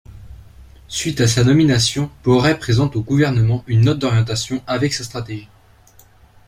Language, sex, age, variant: French, male, under 19, Français de métropole